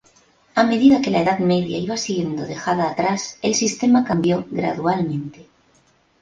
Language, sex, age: Spanish, female, 50-59